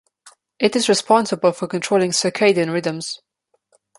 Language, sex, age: English, female, under 19